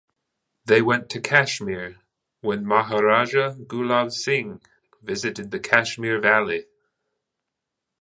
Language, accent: English, United States English